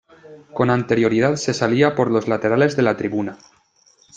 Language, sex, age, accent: Spanish, male, 19-29, España: Centro-Sur peninsular (Madrid, Toledo, Castilla-La Mancha)